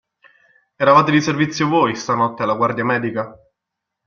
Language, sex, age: Italian, male, 19-29